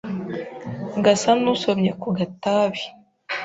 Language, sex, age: Kinyarwanda, female, 19-29